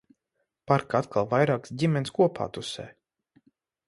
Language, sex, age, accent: Latvian, male, 30-39, Rigas